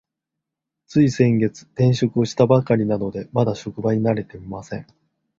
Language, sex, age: Japanese, male, 40-49